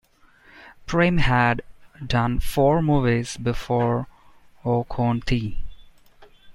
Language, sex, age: English, male, 19-29